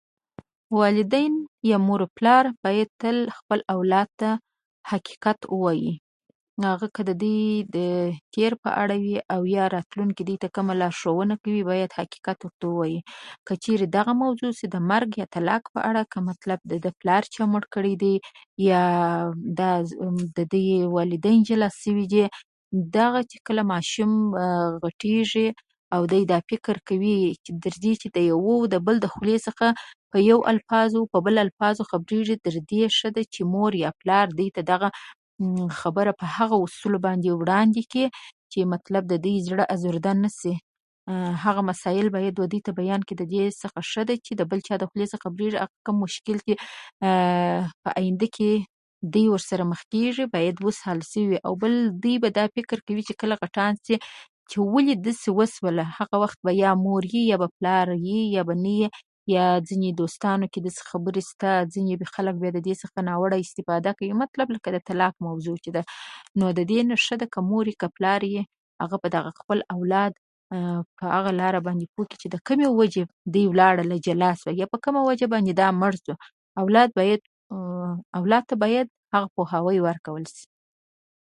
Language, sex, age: Pashto, female, 19-29